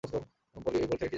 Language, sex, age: Bengali, male, 19-29